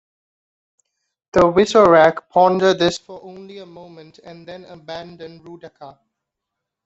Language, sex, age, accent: English, male, 19-29, India and South Asia (India, Pakistan, Sri Lanka)